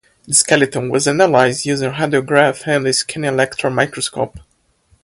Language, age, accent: English, under 19, United States English